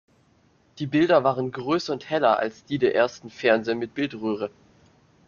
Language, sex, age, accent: German, male, under 19, Deutschland Deutsch